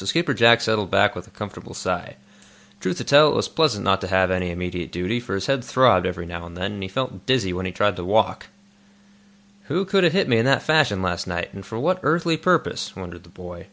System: none